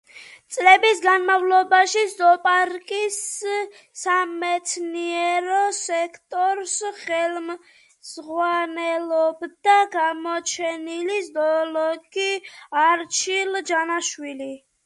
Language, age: Georgian, under 19